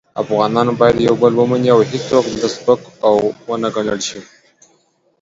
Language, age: Pashto, 19-29